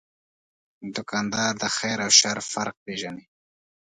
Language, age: Pashto, 19-29